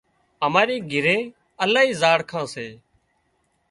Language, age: Wadiyara Koli, 19-29